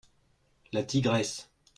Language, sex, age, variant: French, male, 40-49, Français de métropole